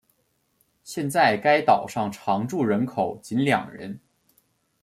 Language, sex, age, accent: Chinese, male, under 19, 出生地：黑龙江省